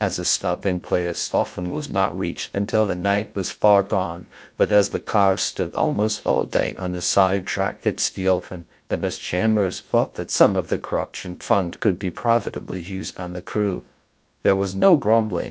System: TTS, GlowTTS